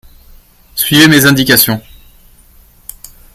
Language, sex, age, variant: French, male, under 19, Français de métropole